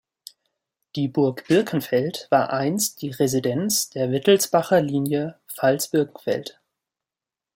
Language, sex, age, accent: German, male, 30-39, Deutschland Deutsch